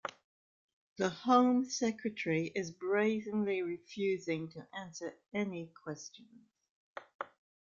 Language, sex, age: English, female, 70-79